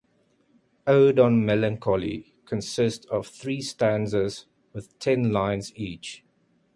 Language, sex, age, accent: English, male, 30-39, Southern African (South Africa, Zimbabwe, Namibia)